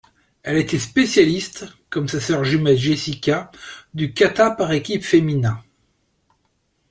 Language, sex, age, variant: French, male, 40-49, Français de métropole